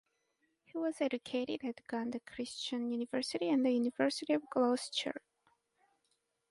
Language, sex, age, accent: English, female, 30-39, United States English